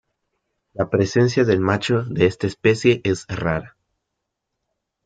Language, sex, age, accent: Spanish, male, 19-29, México